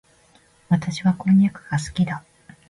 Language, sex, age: Japanese, female, 50-59